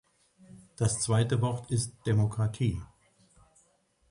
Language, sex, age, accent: German, male, 60-69, Deutschland Deutsch